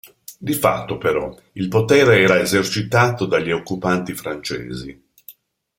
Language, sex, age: Italian, male, 60-69